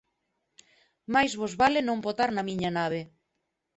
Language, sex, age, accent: Galician, female, 30-39, Normativo (estándar)